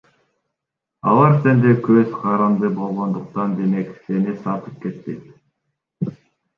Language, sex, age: Kyrgyz, male, 19-29